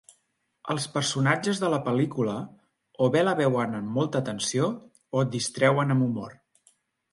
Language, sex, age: Catalan, male, 40-49